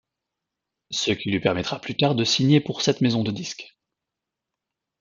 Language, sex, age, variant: French, male, 30-39, Français de métropole